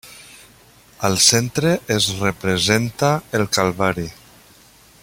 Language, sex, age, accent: Catalan, male, 50-59, valencià